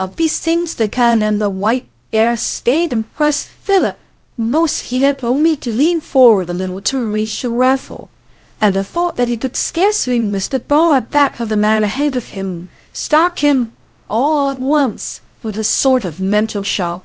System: TTS, VITS